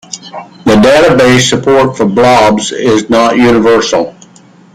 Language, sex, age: English, male, 60-69